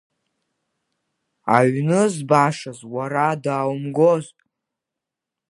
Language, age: Abkhazian, under 19